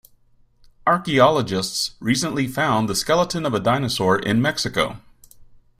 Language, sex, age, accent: English, male, 40-49, United States English